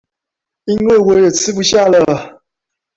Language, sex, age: Chinese, male, 19-29